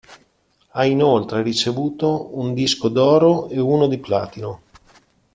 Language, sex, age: Italian, male, 40-49